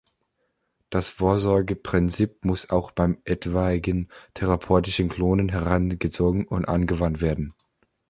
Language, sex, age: German, male, 19-29